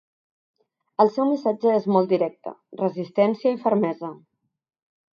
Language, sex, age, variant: Catalan, female, 30-39, Central